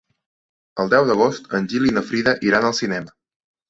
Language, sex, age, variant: Catalan, male, 19-29, Central